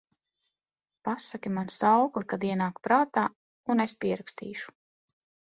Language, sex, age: Latvian, female, 40-49